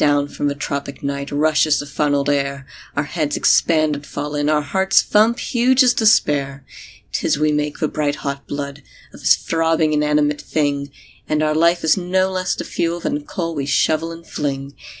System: none